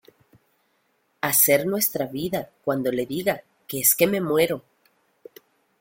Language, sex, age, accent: Spanish, female, 40-49, América central